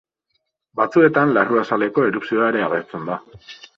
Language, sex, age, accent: Basque, male, 30-39, Mendebalekoa (Araba, Bizkaia, Gipuzkoako mendebaleko herri batzuk)